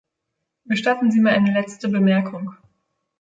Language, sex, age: German, female, 19-29